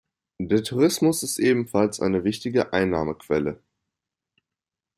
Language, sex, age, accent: German, male, under 19, Deutschland Deutsch